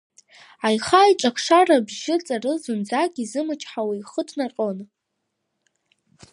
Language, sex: Abkhazian, female